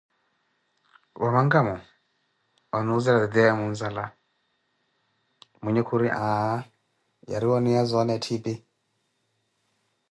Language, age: Koti, 30-39